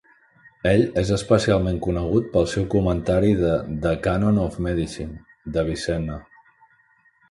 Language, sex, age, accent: Catalan, male, 40-49, Empordanès